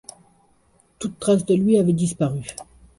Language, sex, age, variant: French, female, 40-49, Français de métropole